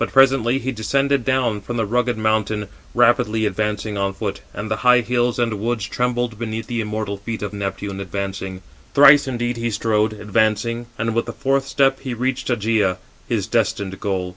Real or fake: real